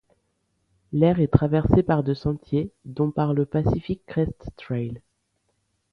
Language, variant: French, Français de métropole